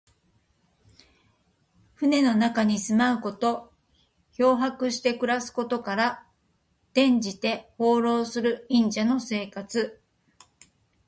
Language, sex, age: Japanese, female, 50-59